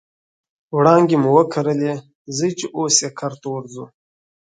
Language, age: Pashto, 19-29